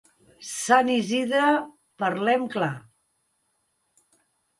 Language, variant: Catalan, Central